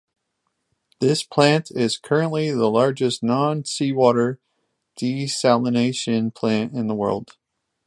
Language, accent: English, United States English